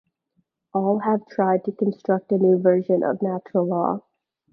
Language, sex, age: English, female, 19-29